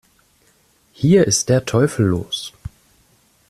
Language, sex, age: German, male, 19-29